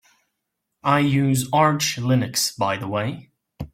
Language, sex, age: English, male, under 19